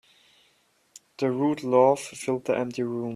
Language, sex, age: English, male, 19-29